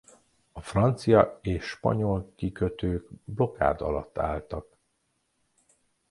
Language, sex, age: Hungarian, male, 30-39